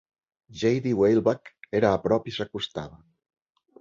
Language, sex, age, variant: Catalan, male, 60-69, Central